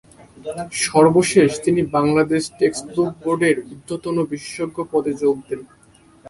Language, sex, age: Bengali, male, 19-29